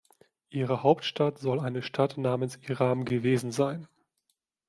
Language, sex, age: German, male, 30-39